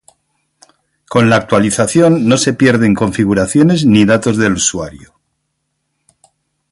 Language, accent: Spanish, España: Centro-Sur peninsular (Madrid, Toledo, Castilla-La Mancha)